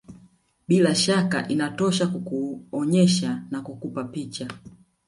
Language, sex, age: Swahili, female, 40-49